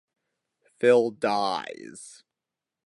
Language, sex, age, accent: English, male, under 19, United States English